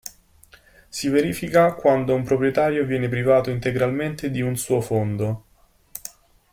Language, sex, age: Italian, male, 19-29